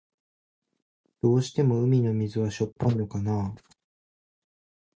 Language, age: Japanese, 19-29